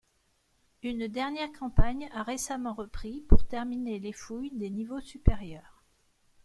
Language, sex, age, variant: French, female, 40-49, Français de métropole